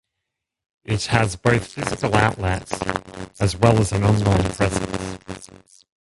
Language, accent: English, Australian English